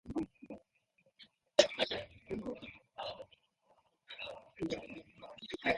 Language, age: English, 19-29